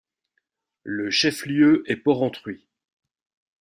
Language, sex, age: French, male, 40-49